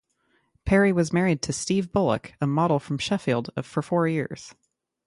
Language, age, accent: English, 30-39, United States English